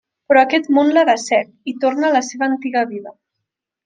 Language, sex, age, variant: Catalan, female, under 19, Central